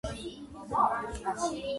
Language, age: Georgian, under 19